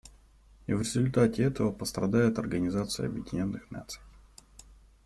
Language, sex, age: Russian, male, 30-39